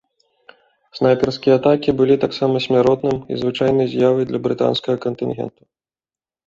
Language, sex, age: Belarusian, male, 30-39